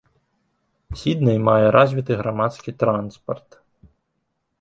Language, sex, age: Belarusian, male, 19-29